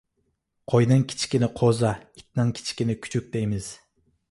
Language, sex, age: Uyghur, male, 19-29